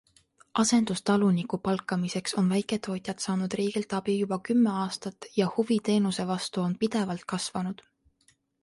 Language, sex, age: Estonian, female, 19-29